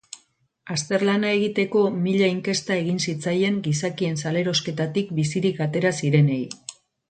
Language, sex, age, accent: Basque, female, 50-59, Erdialdekoa edo Nafarra (Gipuzkoa, Nafarroa)